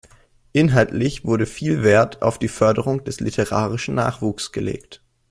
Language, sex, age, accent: German, male, 19-29, Deutschland Deutsch